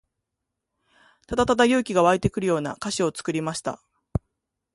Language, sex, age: Japanese, female, 19-29